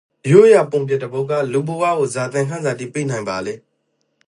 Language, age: Rakhine, 30-39